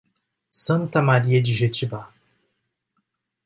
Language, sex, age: Portuguese, male, 19-29